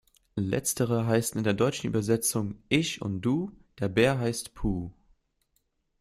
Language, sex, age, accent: German, male, 19-29, Deutschland Deutsch